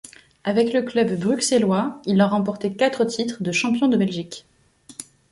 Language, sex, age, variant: French, female, 19-29, Français de métropole